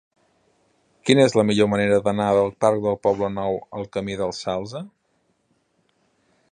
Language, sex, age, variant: Catalan, male, 30-39, Central